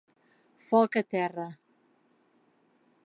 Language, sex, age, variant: Catalan, female, 40-49, Central